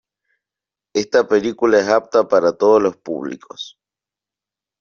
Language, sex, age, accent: Spanish, male, 19-29, Rioplatense: Argentina, Uruguay, este de Bolivia, Paraguay